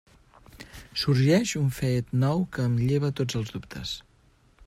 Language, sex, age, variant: Catalan, male, 30-39, Central